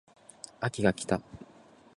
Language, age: Japanese, 19-29